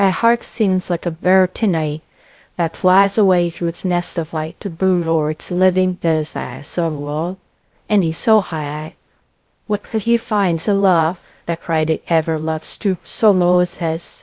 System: TTS, VITS